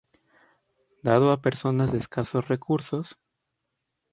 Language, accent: Spanish, México